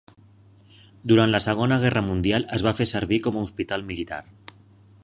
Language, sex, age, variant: Catalan, male, 40-49, Central